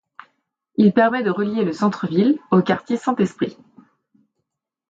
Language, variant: French, Français de métropole